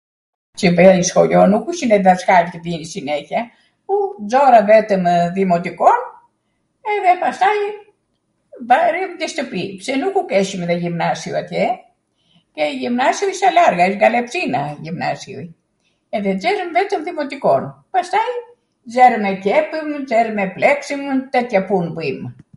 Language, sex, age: Arvanitika Albanian, female, 70-79